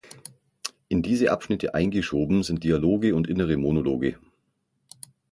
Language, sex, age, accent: German, male, 40-49, Deutschland Deutsch; Österreichisches Deutsch